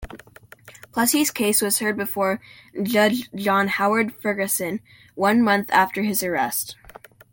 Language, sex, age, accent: English, male, under 19, United States English